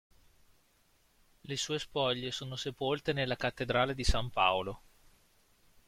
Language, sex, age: Italian, male, 30-39